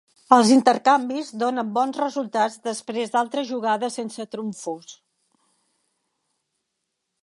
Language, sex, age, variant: Catalan, female, 70-79, Central